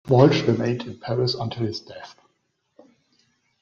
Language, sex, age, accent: English, male, 30-39, United States English